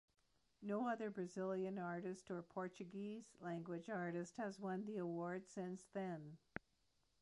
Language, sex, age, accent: English, female, 60-69, Canadian English